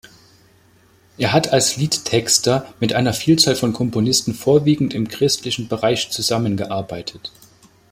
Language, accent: German, Deutschland Deutsch